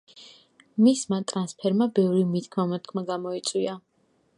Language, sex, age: Georgian, female, 19-29